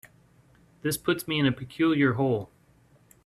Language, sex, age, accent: English, male, 40-49, United States English